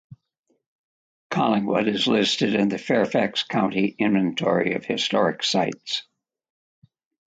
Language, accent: English, United States English